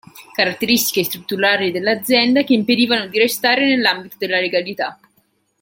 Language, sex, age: Italian, female, 19-29